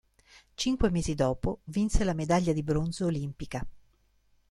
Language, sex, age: Italian, female, 50-59